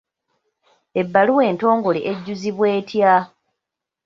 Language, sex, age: Ganda, female, 19-29